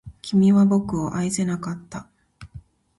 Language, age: Japanese, 30-39